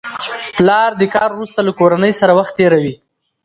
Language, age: Pashto, under 19